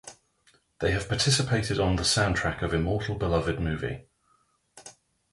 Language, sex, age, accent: English, male, 30-39, England English